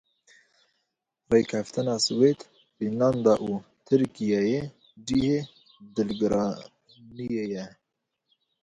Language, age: Kurdish, 19-29